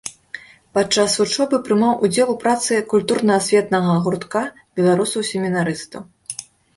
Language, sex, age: Belarusian, female, 30-39